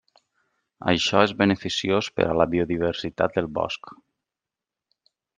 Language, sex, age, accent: Catalan, male, 30-39, valencià